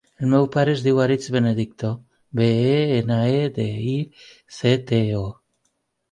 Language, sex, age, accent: Catalan, female, 40-49, valencià